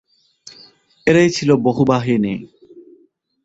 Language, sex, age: Bengali, male, 19-29